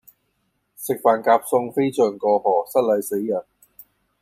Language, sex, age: Cantonese, male, 40-49